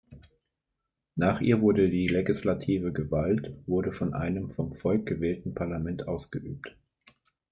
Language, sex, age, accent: German, male, 30-39, Deutschland Deutsch